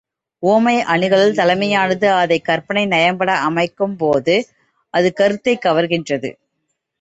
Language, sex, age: Tamil, female, 30-39